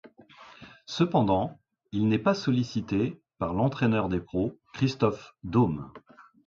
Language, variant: French, Français de métropole